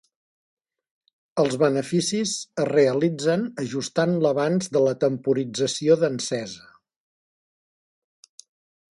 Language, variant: Catalan, Central